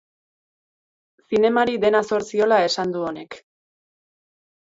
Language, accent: Basque, Erdialdekoa edo Nafarra (Gipuzkoa, Nafarroa)